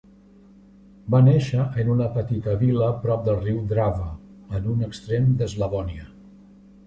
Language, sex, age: Catalan, male, 60-69